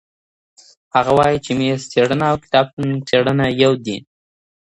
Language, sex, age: Pashto, female, under 19